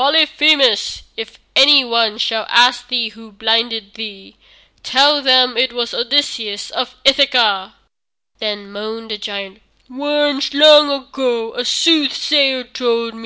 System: none